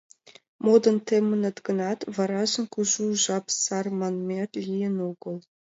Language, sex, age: Mari, female, 19-29